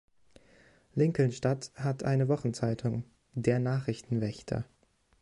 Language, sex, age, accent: German, male, 19-29, Deutschland Deutsch